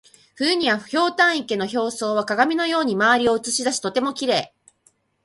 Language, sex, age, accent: Japanese, female, 40-49, 標準語